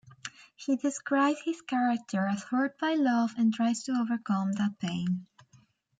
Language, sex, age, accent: English, female, 19-29, Irish English